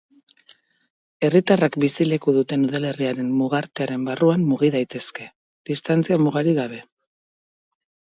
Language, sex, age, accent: Basque, female, 40-49, Mendebalekoa (Araba, Bizkaia, Gipuzkoako mendebaleko herri batzuk)